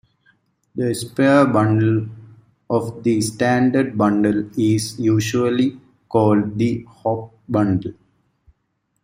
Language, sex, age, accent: English, male, 19-29, United States English